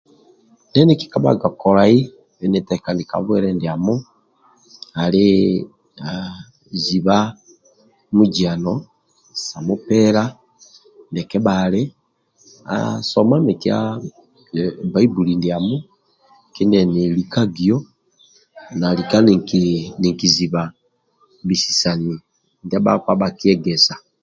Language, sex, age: Amba (Uganda), male, 50-59